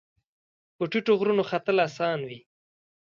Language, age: Pashto, 19-29